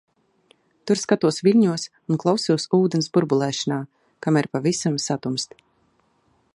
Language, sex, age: Latvian, female, 30-39